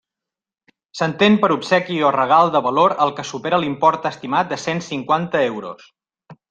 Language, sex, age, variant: Catalan, male, 40-49, Central